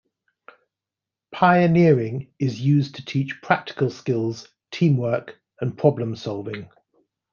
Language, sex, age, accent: English, male, 50-59, England English